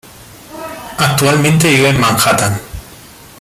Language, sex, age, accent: Spanish, male, 30-39, España: Sur peninsular (Andalucia, Extremadura, Murcia)